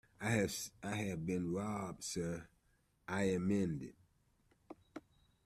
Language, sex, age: English, male, 50-59